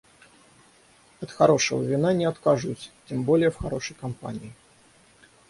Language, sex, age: Russian, male, 30-39